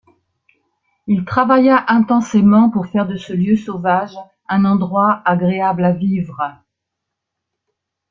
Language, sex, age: French, female, 70-79